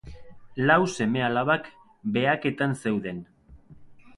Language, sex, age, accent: Basque, male, 30-39, Mendebalekoa (Araba, Bizkaia, Gipuzkoako mendebaleko herri batzuk)